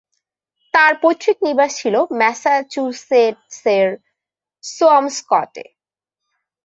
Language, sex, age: Bengali, female, 19-29